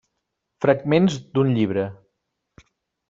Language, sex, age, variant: Catalan, male, 30-39, Nord-Occidental